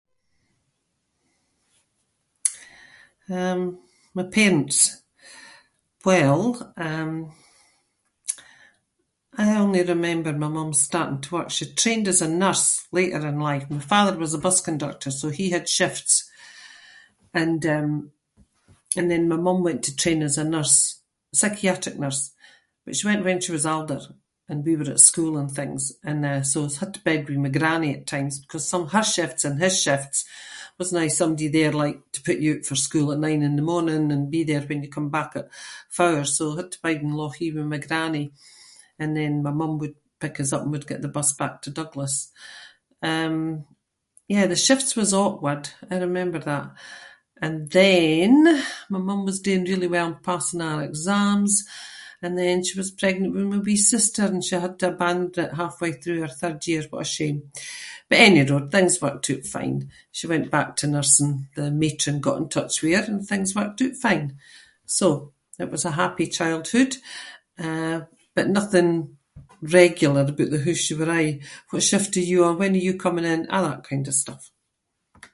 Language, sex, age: Scots, female, 70-79